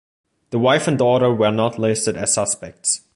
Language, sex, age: English, male, under 19